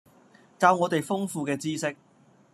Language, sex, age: Cantonese, male, 40-49